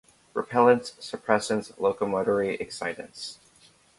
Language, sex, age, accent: English, male, under 19, United States English